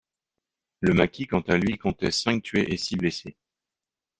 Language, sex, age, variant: French, male, 40-49, Français de métropole